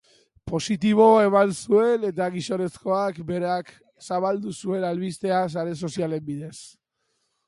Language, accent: Basque, Mendebalekoa (Araba, Bizkaia, Gipuzkoako mendebaleko herri batzuk)